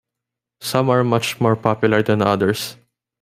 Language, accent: English, Filipino